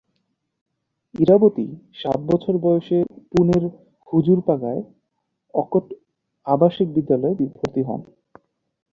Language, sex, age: Bengali, male, 19-29